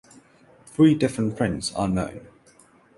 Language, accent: English, England English; India and South Asia (India, Pakistan, Sri Lanka)